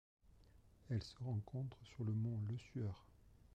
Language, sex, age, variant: French, male, 40-49, Français de métropole